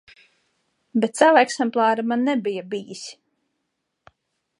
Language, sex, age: Latvian, female, 30-39